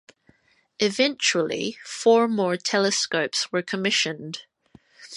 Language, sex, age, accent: English, female, 30-39, New Zealand English